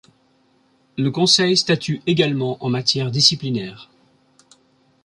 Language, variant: French, Français de métropole